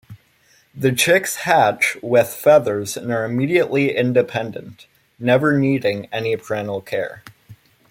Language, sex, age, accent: English, male, under 19, United States English